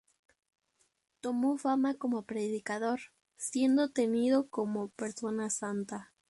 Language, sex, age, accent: Spanish, female, under 19, México